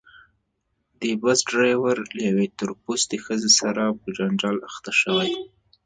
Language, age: Pashto, 19-29